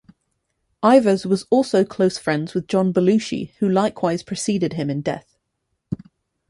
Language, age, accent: English, 30-39, England English